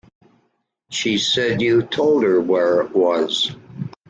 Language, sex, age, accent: English, male, 60-69, United States English